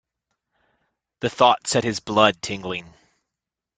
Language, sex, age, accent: English, male, 40-49, United States English